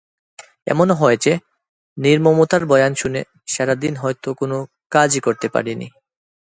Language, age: Bengali, 30-39